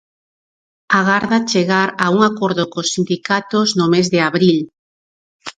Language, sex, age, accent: Galician, female, 40-49, Normativo (estándar)